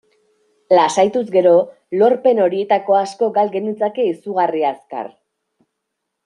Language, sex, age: Basque, female, 30-39